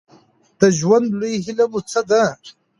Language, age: Pashto, 30-39